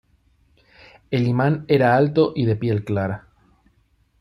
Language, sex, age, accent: Spanish, male, 30-39, España: Norte peninsular (Asturias, Castilla y León, Cantabria, País Vasco, Navarra, Aragón, La Rioja, Guadalajara, Cuenca)